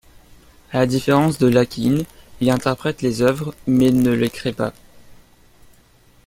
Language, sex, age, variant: French, male, under 19, Français de métropole